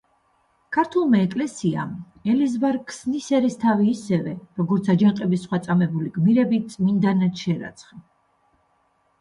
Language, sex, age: Georgian, female, 40-49